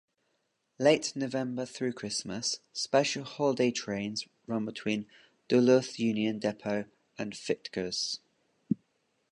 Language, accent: English, England English